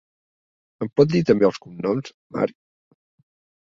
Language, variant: Catalan, Nord-Occidental